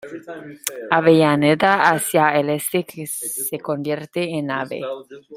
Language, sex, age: Spanish, female, 19-29